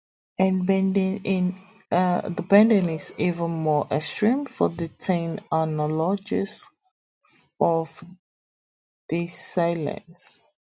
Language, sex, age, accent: English, female, 30-39, England English